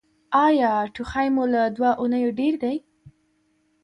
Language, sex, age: Pashto, female, under 19